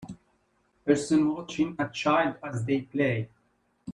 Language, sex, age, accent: English, male, 19-29, United States English